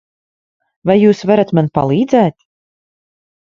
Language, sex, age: Latvian, female, 30-39